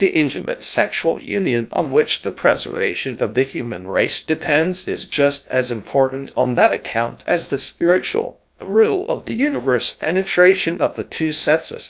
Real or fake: fake